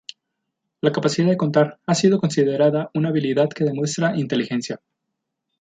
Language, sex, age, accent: Spanish, male, 19-29, México